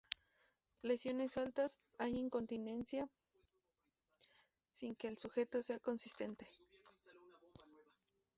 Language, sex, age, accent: Spanish, female, 19-29, México